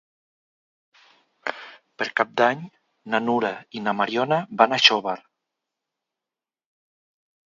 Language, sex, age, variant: Catalan, male, 40-49, Nord-Occidental